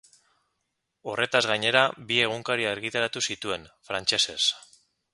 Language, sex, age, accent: Basque, male, 30-39, Mendebalekoa (Araba, Bizkaia, Gipuzkoako mendebaleko herri batzuk)